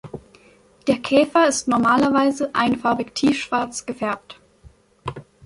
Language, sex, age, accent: German, female, 19-29, Deutschland Deutsch